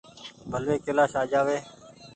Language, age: Goaria, 19-29